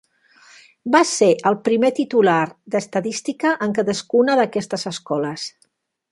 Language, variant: Catalan, Septentrional